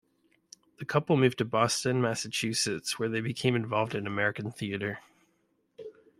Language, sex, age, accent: English, male, 30-39, Canadian English